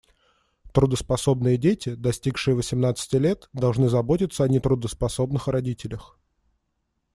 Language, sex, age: Russian, male, 19-29